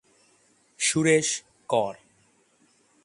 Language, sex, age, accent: English, male, under 19, India and South Asia (India, Pakistan, Sri Lanka)